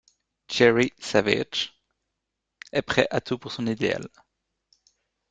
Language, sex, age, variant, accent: French, male, 19-29, Français d'Europe, Français de Belgique